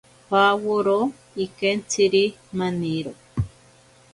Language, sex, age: Ashéninka Perené, female, 40-49